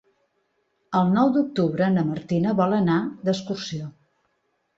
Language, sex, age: Catalan, female, 50-59